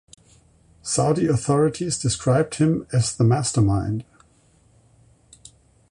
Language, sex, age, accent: English, male, 60-69, United States English